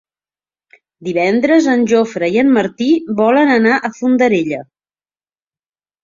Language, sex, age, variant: Catalan, female, 50-59, Central